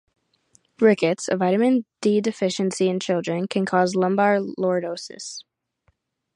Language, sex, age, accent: English, female, under 19, United States English